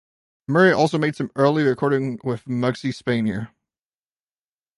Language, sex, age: English, male, 19-29